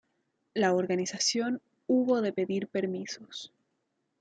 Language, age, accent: Spanish, 19-29, Chileno: Chile, Cuyo